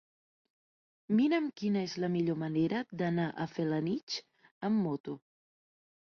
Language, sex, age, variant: Catalan, female, 40-49, Central